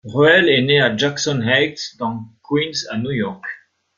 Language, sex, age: French, male, 50-59